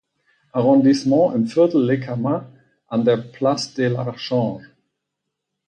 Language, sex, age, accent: German, male, 40-49, Deutschland Deutsch